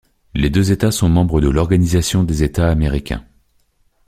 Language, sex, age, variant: French, male, 30-39, Français de métropole